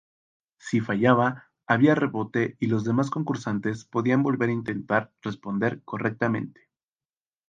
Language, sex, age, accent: Spanish, male, 19-29, México